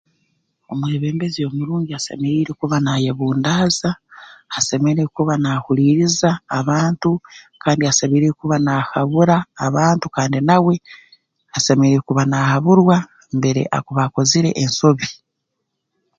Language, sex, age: Tooro, female, 40-49